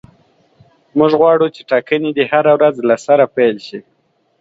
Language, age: Pashto, 30-39